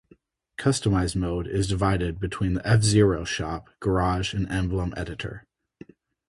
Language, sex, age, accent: English, male, 30-39, United States English